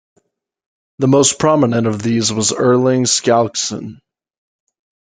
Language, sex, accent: English, male, United States English